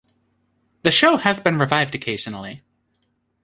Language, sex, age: English, female, 30-39